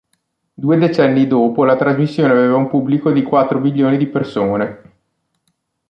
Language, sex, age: Italian, male, 30-39